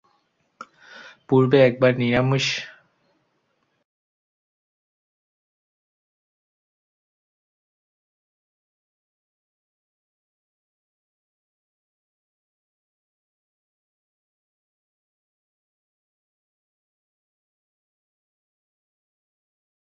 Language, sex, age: Bengali, male, 19-29